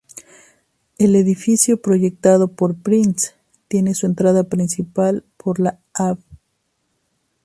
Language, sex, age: Spanish, female, 30-39